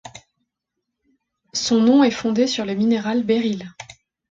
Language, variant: French, Français de métropole